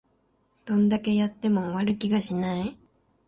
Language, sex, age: Japanese, female, 19-29